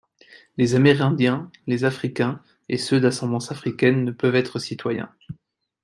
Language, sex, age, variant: French, male, 30-39, Français de métropole